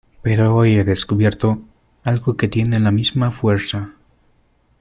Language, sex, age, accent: Spanish, male, 19-29, Andino-Pacífico: Colombia, Perú, Ecuador, oeste de Bolivia y Venezuela andina